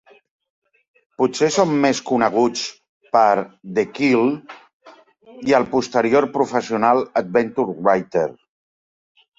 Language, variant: Catalan, Central